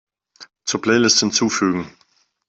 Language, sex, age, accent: German, male, 30-39, Deutschland Deutsch